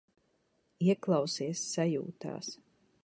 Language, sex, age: Latvian, female, 40-49